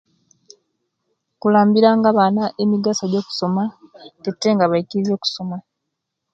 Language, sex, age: Kenyi, female, 19-29